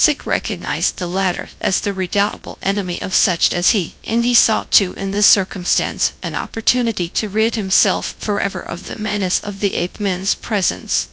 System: TTS, GradTTS